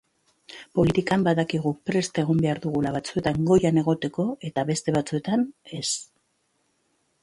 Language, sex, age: Basque, female, 50-59